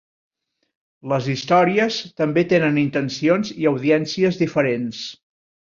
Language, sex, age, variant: Catalan, male, 50-59, Central